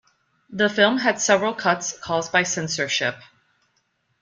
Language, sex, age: English, female, 40-49